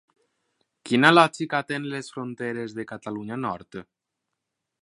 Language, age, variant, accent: Catalan, 19-29, Valencià central, valencià